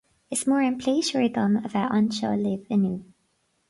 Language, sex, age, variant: Irish, female, 19-29, Gaeilge na Mumhan